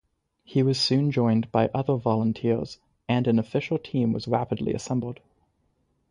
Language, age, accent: English, 19-29, Canadian English